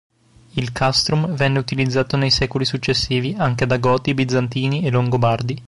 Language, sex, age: Italian, male, 19-29